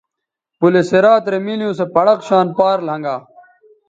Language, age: Bateri, 19-29